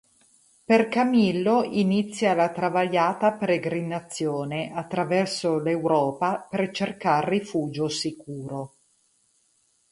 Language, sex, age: Italian, female, 40-49